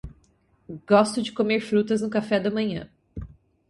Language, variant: Portuguese, Portuguese (Brasil)